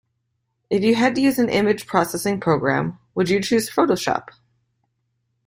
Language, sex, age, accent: English, female, 30-39, United States English